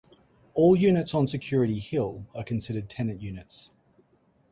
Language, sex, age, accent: English, male, 30-39, Australian English